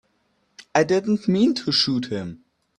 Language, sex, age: English, male, 19-29